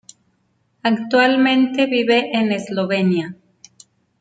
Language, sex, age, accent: Spanish, female, 40-49, México